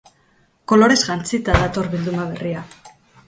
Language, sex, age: Basque, female, 50-59